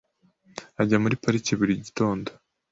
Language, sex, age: Kinyarwanda, male, 19-29